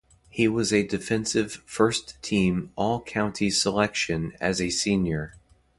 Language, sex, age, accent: English, male, 30-39, United States English